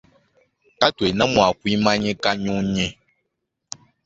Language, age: Luba-Lulua, 19-29